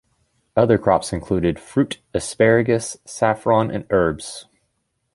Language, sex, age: English, male, 30-39